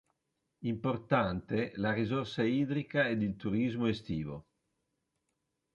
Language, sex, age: Italian, female, 60-69